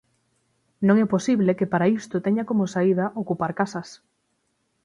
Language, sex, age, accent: Galician, female, 19-29, Atlántico (seseo e gheada); Normativo (estándar)